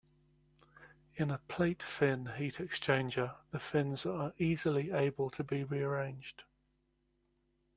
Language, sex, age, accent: English, male, 50-59, England English